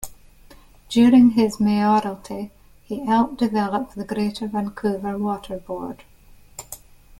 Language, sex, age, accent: English, female, 50-59, Scottish English